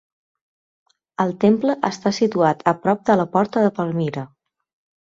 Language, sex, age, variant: Catalan, female, 30-39, Central